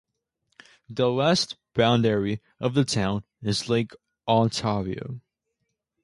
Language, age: English, under 19